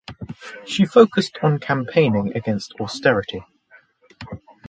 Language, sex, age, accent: English, male, under 19, England English